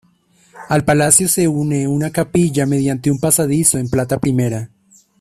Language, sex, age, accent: Spanish, male, 19-29, Andino-Pacífico: Colombia, Perú, Ecuador, oeste de Bolivia y Venezuela andina